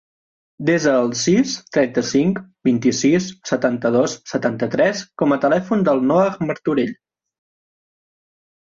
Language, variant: Catalan, Central